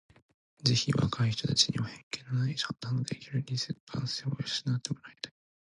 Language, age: Japanese, 19-29